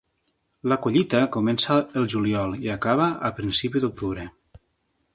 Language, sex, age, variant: Catalan, male, 40-49, Nord-Occidental